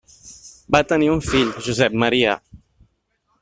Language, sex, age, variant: Catalan, male, 30-39, Central